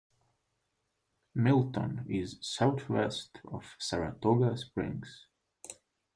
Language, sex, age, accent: English, male, 19-29, United States English